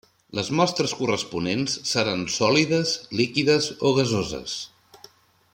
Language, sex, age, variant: Catalan, male, 40-49, Central